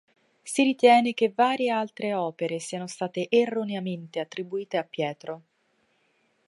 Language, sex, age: Italian, female, 19-29